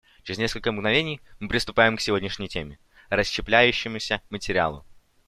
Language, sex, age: Russian, male, under 19